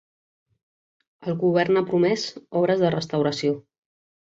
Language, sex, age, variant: Catalan, female, 40-49, Central